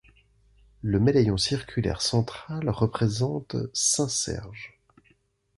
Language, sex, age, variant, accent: French, male, 40-49, Français d'Europe, Français de Suisse